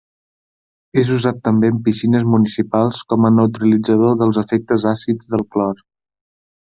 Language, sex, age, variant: Catalan, male, 19-29, Central